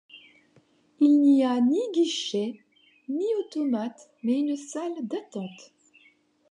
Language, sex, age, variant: French, female, 50-59, Français de métropole